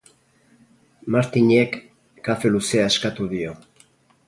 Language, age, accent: Basque, 60-69, Erdialdekoa edo Nafarra (Gipuzkoa, Nafarroa)